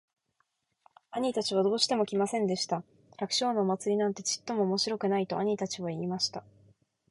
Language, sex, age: Japanese, female, 19-29